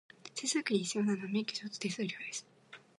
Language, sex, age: Japanese, female, 19-29